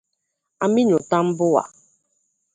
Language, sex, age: Igbo, female, 30-39